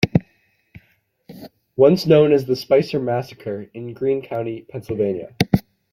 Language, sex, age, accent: English, male, 19-29, United States English